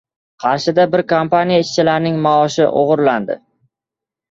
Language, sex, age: Uzbek, male, 19-29